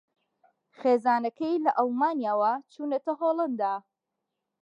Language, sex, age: Central Kurdish, female, 30-39